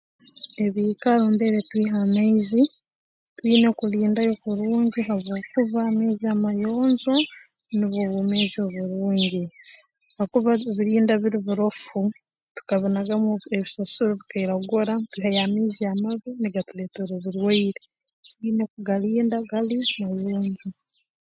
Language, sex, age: Tooro, female, 19-29